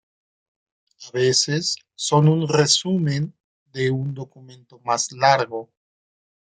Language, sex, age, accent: Spanish, male, 40-49, México